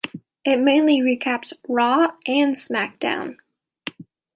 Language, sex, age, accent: English, female, 19-29, United States English